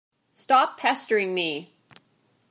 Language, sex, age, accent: English, female, 19-29, Canadian English